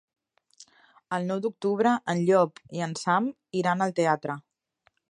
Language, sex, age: Catalan, female, 30-39